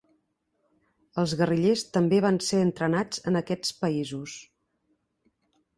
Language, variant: Catalan, Central